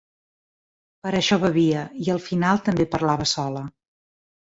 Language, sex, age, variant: Catalan, female, 50-59, Central